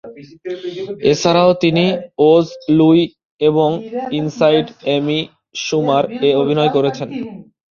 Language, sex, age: Bengali, male, 19-29